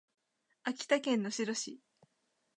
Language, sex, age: Japanese, female, 19-29